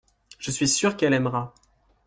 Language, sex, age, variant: French, male, 30-39, Français de métropole